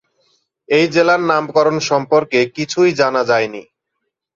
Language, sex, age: Bengali, male, 19-29